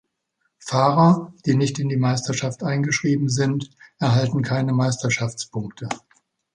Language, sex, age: German, male, 60-69